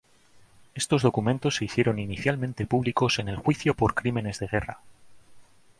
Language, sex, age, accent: Spanish, male, 30-39, España: Norte peninsular (Asturias, Castilla y León, Cantabria, País Vasco, Navarra, Aragón, La Rioja, Guadalajara, Cuenca)